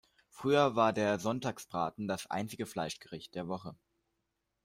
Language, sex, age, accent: German, male, under 19, Deutschland Deutsch